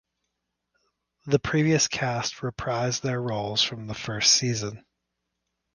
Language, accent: English, United States English